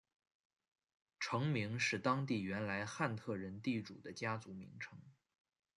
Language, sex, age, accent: Chinese, male, 19-29, 出生地：河南省